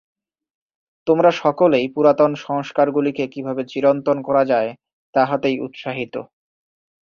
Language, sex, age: Bengali, male, 19-29